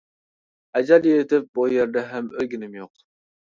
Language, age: Uyghur, 19-29